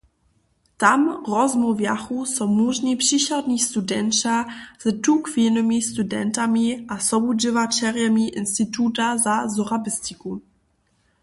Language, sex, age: Upper Sorbian, female, under 19